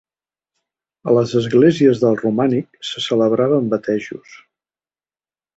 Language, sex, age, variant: Catalan, male, 60-69, Central